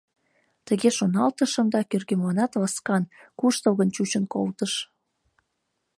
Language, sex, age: Mari, female, 19-29